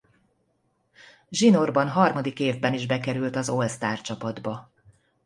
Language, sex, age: Hungarian, female, 50-59